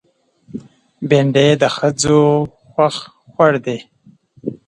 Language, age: Pashto, 30-39